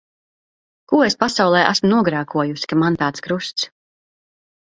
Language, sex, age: Latvian, female, 30-39